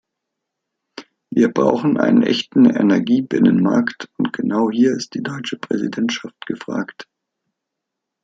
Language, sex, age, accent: German, male, 40-49, Deutschland Deutsch